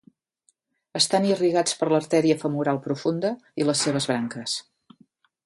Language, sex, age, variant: Catalan, female, 50-59, Central